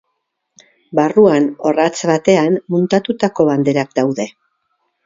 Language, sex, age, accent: Basque, female, 70-79, Mendebalekoa (Araba, Bizkaia, Gipuzkoako mendebaleko herri batzuk)